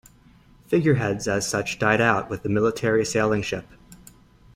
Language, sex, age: English, male, 19-29